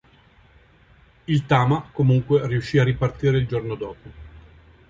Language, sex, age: Italian, male, 50-59